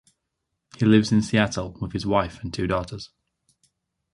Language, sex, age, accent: English, male, 19-29, England English